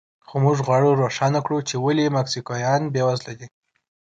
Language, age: Pashto, 19-29